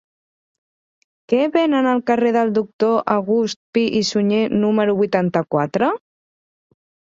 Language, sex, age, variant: Catalan, female, 30-39, Central